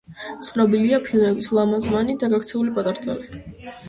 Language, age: Georgian, under 19